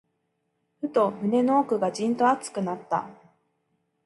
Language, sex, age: Japanese, female, 30-39